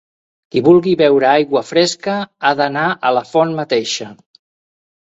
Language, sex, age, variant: Catalan, male, 60-69, Central